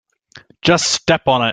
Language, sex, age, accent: English, male, 19-29, United States English